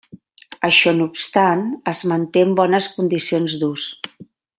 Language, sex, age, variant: Catalan, female, 50-59, Central